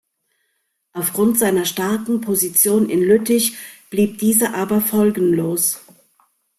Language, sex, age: German, female, 50-59